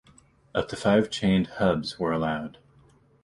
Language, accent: English, United States English